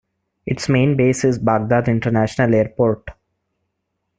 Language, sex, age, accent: English, male, 19-29, India and South Asia (India, Pakistan, Sri Lanka)